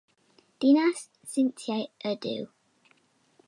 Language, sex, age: Welsh, female, under 19